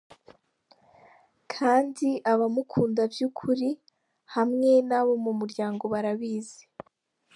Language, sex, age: Kinyarwanda, female, 19-29